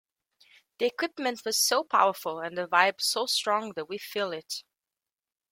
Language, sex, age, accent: English, female, 19-29, Welsh English